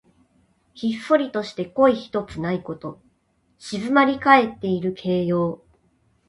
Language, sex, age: Japanese, female, 30-39